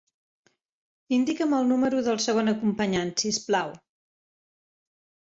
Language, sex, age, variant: Catalan, female, 50-59, Central